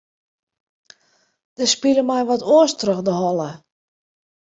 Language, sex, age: Western Frisian, female, 40-49